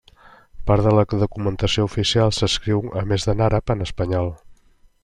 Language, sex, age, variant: Catalan, male, 50-59, Central